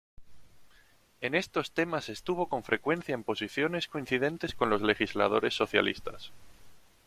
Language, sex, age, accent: Spanish, male, 19-29, España: Norte peninsular (Asturias, Castilla y León, Cantabria, País Vasco, Navarra, Aragón, La Rioja, Guadalajara, Cuenca)